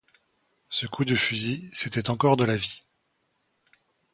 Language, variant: French, Français de métropole